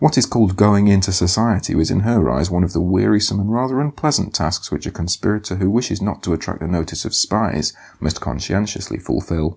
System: none